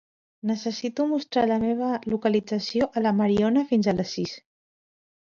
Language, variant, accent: Catalan, Central, central